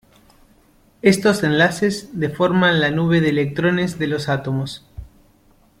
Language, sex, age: Spanish, male, 30-39